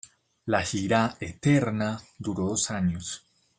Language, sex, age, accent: Spanish, male, 19-29, Caribe: Cuba, Venezuela, Puerto Rico, República Dominicana, Panamá, Colombia caribeña, México caribeño, Costa del golfo de México